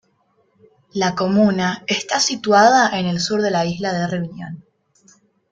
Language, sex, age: Spanish, female, under 19